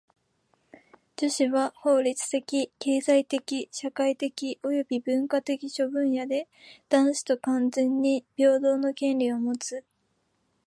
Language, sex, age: Japanese, female, 19-29